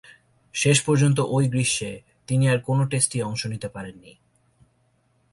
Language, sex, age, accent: Bengali, male, 19-29, Native